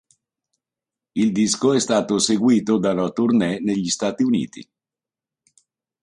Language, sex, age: Italian, male, 60-69